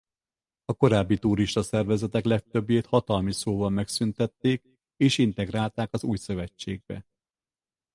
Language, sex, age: Hungarian, male, 50-59